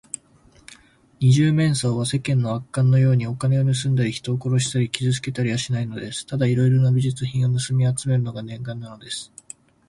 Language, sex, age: Japanese, male, 19-29